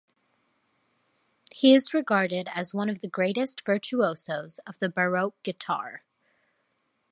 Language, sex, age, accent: English, female, 19-29, United States English